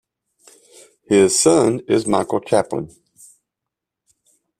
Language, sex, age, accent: English, male, 50-59, United States English